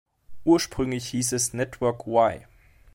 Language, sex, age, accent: German, male, 19-29, Deutschland Deutsch